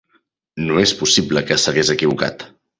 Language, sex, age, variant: Catalan, male, 30-39, Central